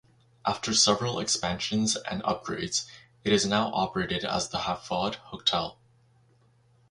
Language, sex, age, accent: English, male, 19-29, Canadian English